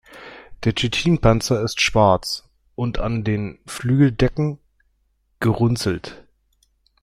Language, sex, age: German, male, 30-39